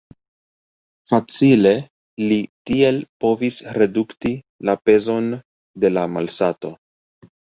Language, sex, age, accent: Esperanto, male, 30-39, Internacia